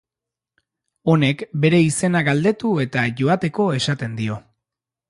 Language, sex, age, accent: Basque, male, 30-39, Erdialdekoa edo Nafarra (Gipuzkoa, Nafarroa)